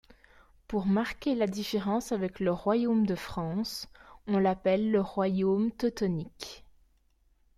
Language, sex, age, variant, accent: French, female, 19-29, Français d'Europe, Français de Belgique